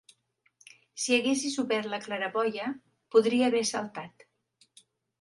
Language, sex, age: Catalan, female, 60-69